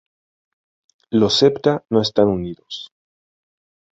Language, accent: Spanish, México